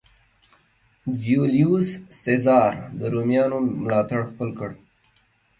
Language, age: Pashto, 19-29